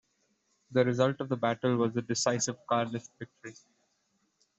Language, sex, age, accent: English, male, 19-29, India and South Asia (India, Pakistan, Sri Lanka)